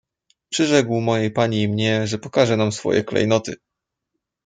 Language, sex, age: Polish, male, 19-29